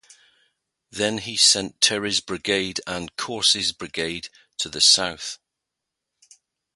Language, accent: English, England English